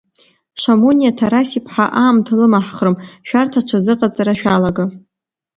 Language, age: Abkhazian, under 19